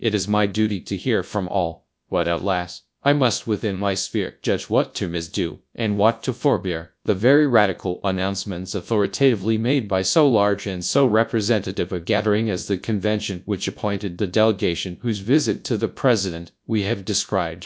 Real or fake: fake